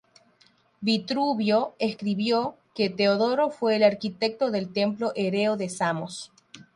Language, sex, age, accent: Spanish, female, 19-29, Rioplatense: Argentina, Uruguay, este de Bolivia, Paraguay